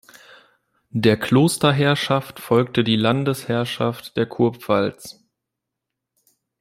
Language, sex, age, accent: German, male, 19-29, Deutschland Deutsch